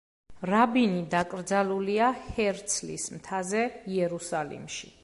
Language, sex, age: Georgian, female, 30-39